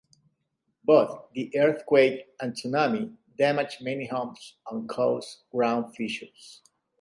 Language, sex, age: English, male, 40-49